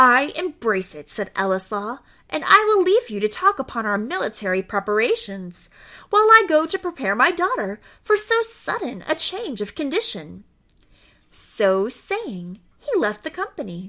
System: none